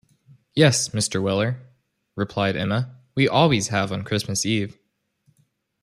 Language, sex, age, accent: English, male, 19-29, Australian English